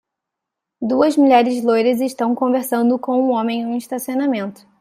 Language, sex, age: Portuguese, female, 19-29